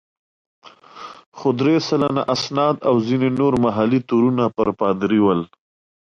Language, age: Pashto, 19-29